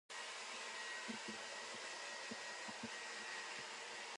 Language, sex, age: Min Nan Chinese, female, 19-29